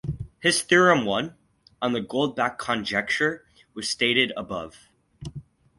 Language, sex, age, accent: English, male, under 19, United States English